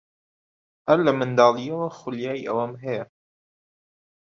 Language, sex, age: Central Kurdish, male, 19-29